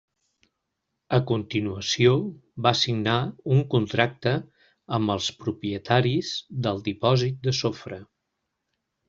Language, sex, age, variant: Catalan, male, 60-69, Central